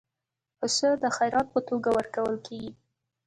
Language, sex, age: Pashto, female, 19-29